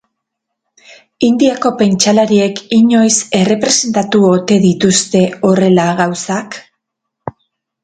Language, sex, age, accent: Basque, female, 50-59, Mendebalekoa (Araba, Bizkaia, Gipuzkoako mendebaleko herri batzuk)